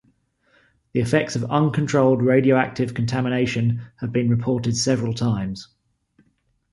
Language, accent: English, England English